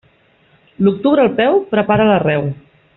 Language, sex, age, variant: Catalan, female, 40-49, Central